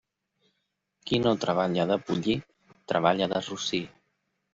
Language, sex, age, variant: Catalan, male, 30-39, Central